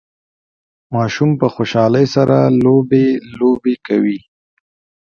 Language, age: Pashto, 19-29